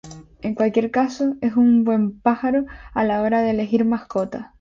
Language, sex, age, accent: Spanish, female, 19-29, España: Islas Canarias